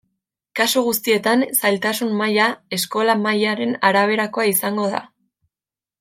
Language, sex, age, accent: Basque, female, 19-29, Mendebalekoa (Araba, Bizkaia, Gipuzkoako mendebaleko herri batzuk)